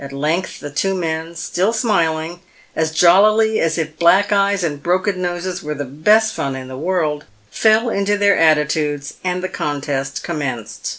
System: none